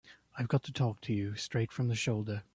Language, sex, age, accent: English, male, 30-39, United States English